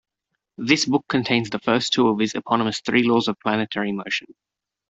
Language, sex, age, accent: English, male, 19-29, Australian English